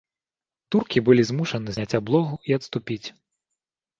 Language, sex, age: Belarusian, male, 30-39